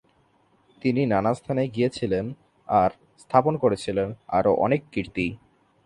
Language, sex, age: Bengali, male, 19-29